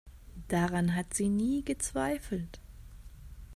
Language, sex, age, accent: German, female, 19-29, Deutschland Deutsch